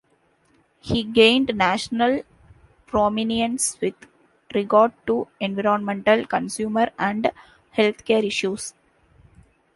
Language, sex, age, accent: English, female, 19-29, India and South Asia (India, Pakistan, Sri Lanka)